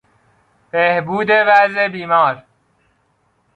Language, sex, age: Persian, male, 19-29